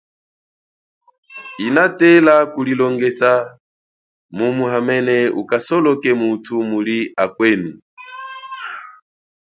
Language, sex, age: Chokwe, male, 40-49